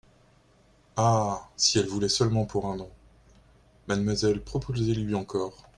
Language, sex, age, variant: French, male, 40-49, Français de métropole